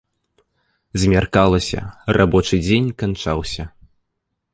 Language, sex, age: Belarusian, male, 19-29